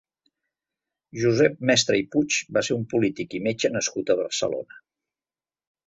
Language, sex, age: Catalan, male, 70-79